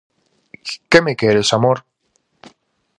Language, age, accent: Galician, 19-29, Normativo (estándar)